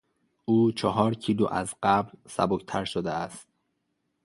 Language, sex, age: Persian, male, 19-29